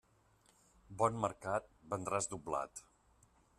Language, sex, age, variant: Catalan, male, 50-59, Central